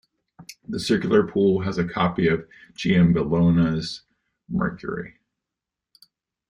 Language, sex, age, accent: English, male, 40-49, United States English